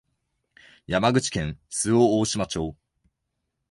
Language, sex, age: Japanese, male, 19-29